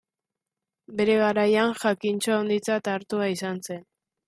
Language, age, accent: Basque, under 19, Mendebalekoa (Araba, Bizkaia, Gipuzkoako mendebaleko herri batzuk)